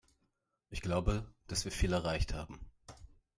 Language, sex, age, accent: German, male, 30-39, Deutschland Deutsch